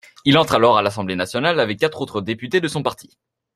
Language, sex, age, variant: French, male, under 19, Français de métropole